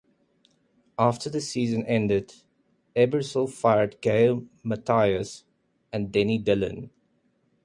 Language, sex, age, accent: English, male, 30-39, Southern African (South Africa, Zimbabwe, Namibia)